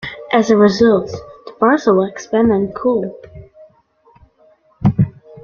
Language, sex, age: English, female, under 19